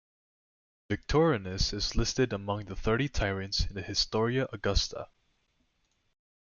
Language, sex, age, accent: English, male, 19-29, United States English